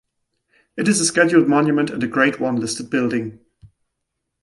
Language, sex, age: English, male, 19-29